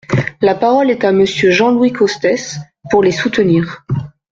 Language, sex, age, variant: French, female, 19-29, Français de métropole